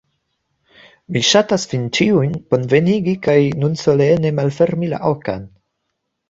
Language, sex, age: Esperanto, male, 19-29